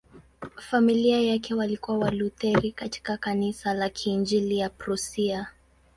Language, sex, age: Swahili, female, 19-29